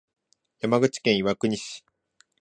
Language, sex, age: Japanese, male, 19-29